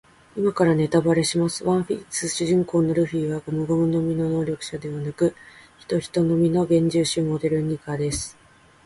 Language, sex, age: Japanese, female, 19-29